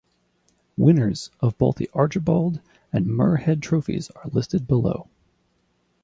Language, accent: English, United States English